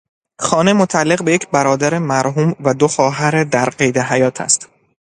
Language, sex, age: Persian, male, 19-29